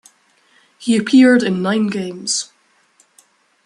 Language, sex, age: English, male, under 19